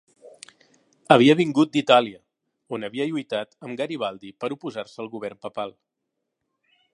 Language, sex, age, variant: Catalan, male, 40-49, Central